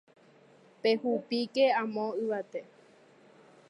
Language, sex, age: Guarani, female, under 19